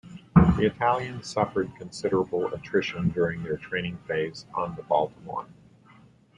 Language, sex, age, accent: English, male, 60-69, United States English